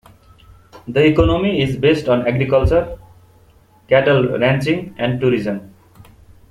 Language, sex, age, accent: English, male, 19-29, India and South Asia (India, Pakistan, Sri Lanka)